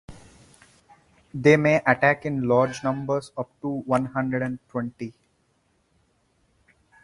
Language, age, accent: English, 19-29, India and South Asia (India, Pakistan, Sri Lanka)